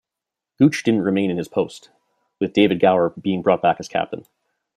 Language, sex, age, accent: English, male, 30-39, Canadian English